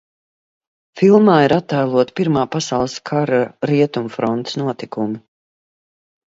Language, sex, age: Latvian, female, 50-59